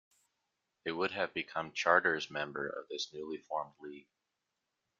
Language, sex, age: English, male, 30-39